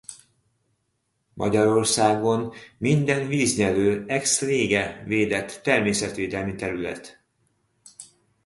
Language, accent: Hungarian, budapesti